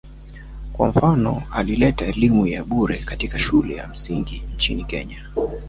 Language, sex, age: Swahili, male, 19-29